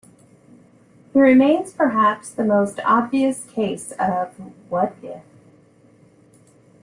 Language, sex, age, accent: English, female, 50-59, United States English